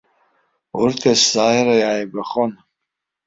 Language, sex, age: Abkhazian, male, 60-69